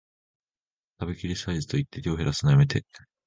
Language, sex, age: Japanese, male, under 19